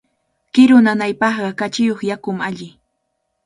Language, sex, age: Cajatambo North Lima Quechua, female, 19-29